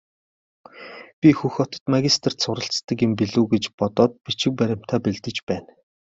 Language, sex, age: Mongolian, male, 30-39